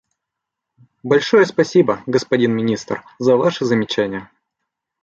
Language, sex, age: Russian, male, 19-29